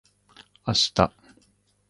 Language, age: Japanese, 50-59